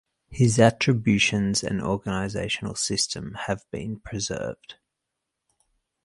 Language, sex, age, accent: English, male, 30-39, Australian English